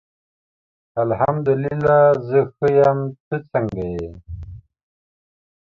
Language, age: Pashto, 40-49